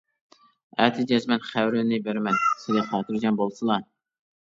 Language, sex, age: Uyghur, male, 19-29